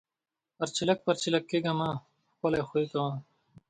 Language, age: Pashto, 19-29